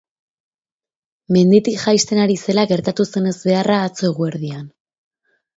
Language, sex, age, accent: Basque, female, 19-29, Erdialdekoa edo Nafarra (Gipuzkoa, Nafarroa)